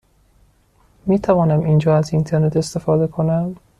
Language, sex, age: Persian, male, 19-29